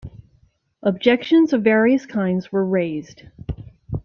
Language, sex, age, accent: English, female, 50-59, United States English